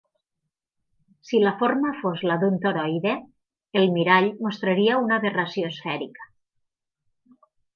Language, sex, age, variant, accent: Catalan, female, 50-59, Nord-Occidental, Tortosí